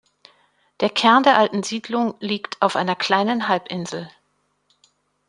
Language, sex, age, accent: German, female, 50-59, Deutschland Deutsch